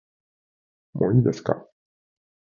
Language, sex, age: Japanese, male, 50-59